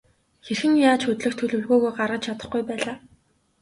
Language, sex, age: Mongolian, female, 19-29